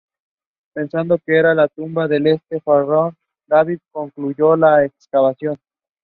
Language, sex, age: English, male, 19-29